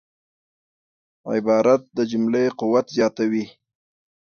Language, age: Pashto, 30-39